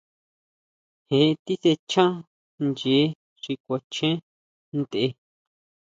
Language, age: Huautla Mazatec, 30-39